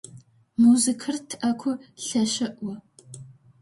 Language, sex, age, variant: Adyghe, female, under 19, Адыгабзэ (Кирил, пстэумэ зэдыряе)